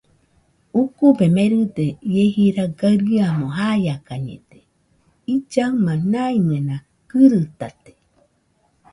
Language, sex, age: Nüpode Huitoto, female, 40-49